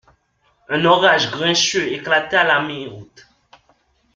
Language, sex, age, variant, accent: French, male, 19-29, Français d'Amérique du Nord, Français du Canada